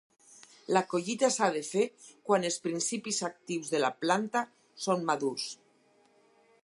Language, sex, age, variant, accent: Catalan, female, 60-69, Nord-Occidental, nord-occidental